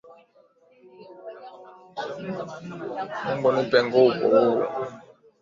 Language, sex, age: Swahili, male, 19-29